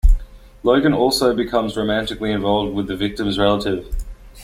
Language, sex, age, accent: English, male, 19-29, Australian English